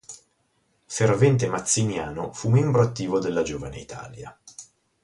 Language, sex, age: Italian, male, 30-39